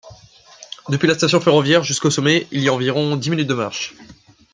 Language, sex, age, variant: French, male, 19-29, Français de métropole